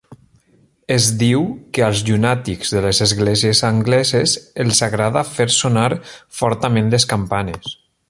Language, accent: Catalan, valencià